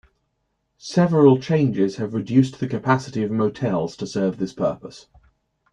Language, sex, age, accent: English, male, 30-39, England English